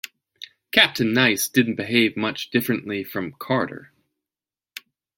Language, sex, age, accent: English, male, 40-49, United States English